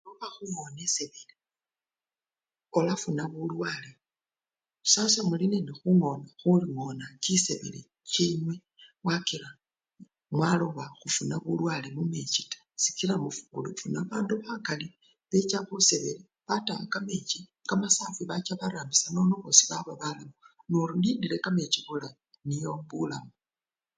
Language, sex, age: Luyia, female, 50-59